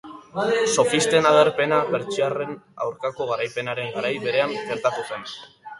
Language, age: Basque, under 19